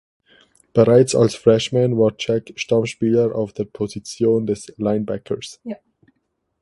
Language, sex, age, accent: German, male, 19-29, Schweizerdeutsch